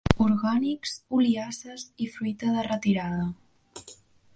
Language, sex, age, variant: Catalan, female, under 19, Central